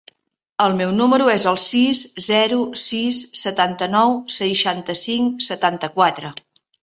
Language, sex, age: Catalan, female, 60-69